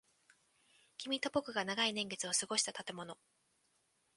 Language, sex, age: Japanese, female, 19-29